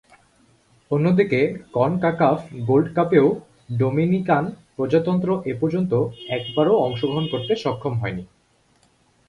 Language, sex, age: Bengali, male, 19-29